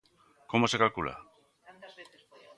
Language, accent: Galician, Normativo (estándar)